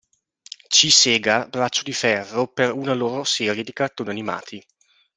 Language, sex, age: Italian, male, 19-29